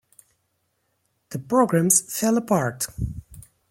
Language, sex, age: English, male, 30-39